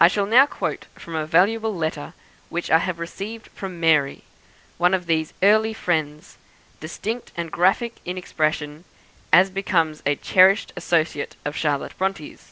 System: none